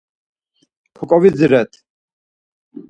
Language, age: Laz, 60-69